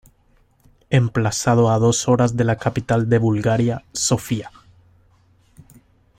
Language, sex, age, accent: Spanish, male, 19-29, América central